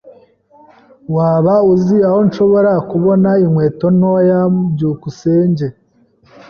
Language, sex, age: Kinyarwanda, male, 19-29